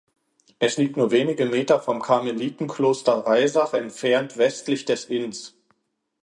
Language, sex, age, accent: German, male, 30-39, Deutschland Deutsch